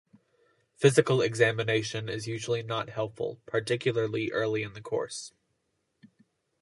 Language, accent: English, United States English